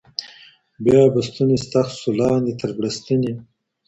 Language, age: Pashto, 40-49